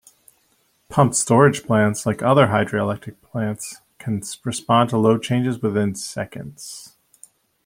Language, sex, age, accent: English, male, 30-39, United States English